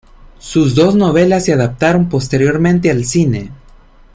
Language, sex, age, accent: Spanish, male, 19-29, América central